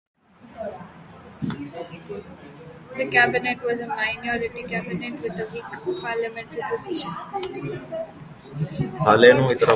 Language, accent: English, India and South Asia (India, Pakistan, Sri Lanka)